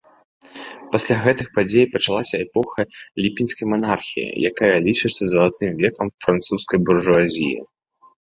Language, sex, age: Belarusian, male, 19-29